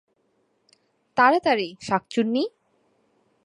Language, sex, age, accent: Bengali, female, 19-29, প্রমিত